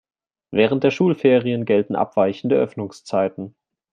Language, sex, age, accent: German, male, 19-29, Deutschland Deutsch